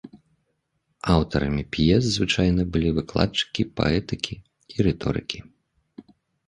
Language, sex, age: Belarusian, male, 30-39